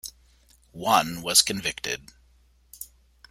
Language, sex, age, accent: English, male, 30-39, United States English